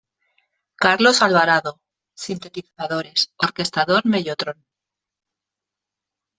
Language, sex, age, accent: Spanish, female, 50-59, España: Centro-Sur peninsular (Madrid, Toledo, Castilla-La Mancha)